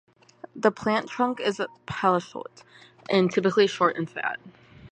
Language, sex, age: English, female, under 19